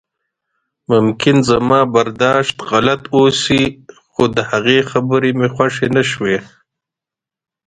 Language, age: Pashto, 30-39